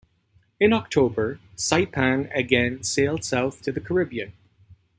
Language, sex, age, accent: English, male, 40-49, Canadian English